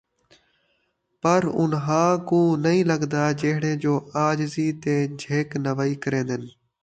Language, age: Saraiki, under 19